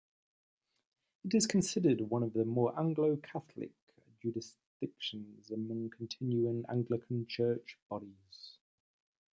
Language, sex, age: English, male, 30-39